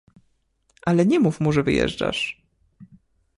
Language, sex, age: Polish, male, 19-29